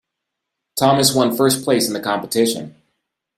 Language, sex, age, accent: English, male, 19-29, United States English